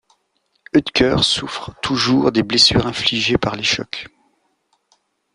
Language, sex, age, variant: French, male, 50-59, Français de métropole